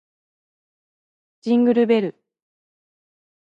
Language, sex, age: Japanese, female, 30-39